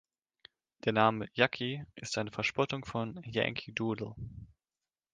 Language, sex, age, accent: German, male, 19-29, Deutschland Deutsch